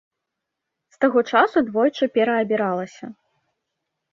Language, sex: Belarusian, female